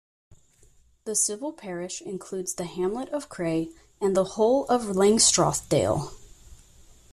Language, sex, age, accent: English, female, 19-29, United States English